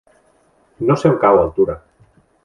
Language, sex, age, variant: Catalan, male, 40-49, Central